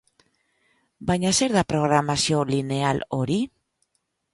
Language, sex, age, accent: Basque, female, 50-59, Mendebalekoa (Araba, Bizkaia, Gipuzkoako mendebaleko herri batzuk)